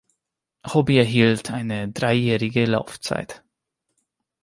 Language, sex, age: German, male, 19-29